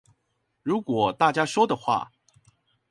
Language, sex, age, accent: Chinese, male, 19-29, 出生地：臺北市